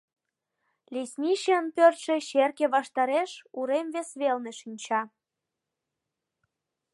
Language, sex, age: Mari, female, 19-29